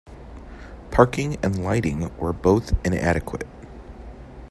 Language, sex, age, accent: English, male, 19-29, United States English